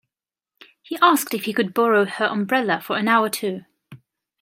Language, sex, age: English, female, 19-29